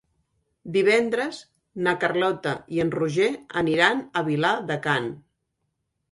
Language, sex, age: Catalan, female, 60-69